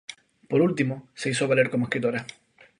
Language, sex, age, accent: Spanish, male, 19-29, España: Islas Canarias